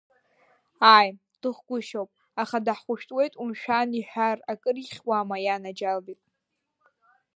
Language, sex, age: Abkhazian, female, under 19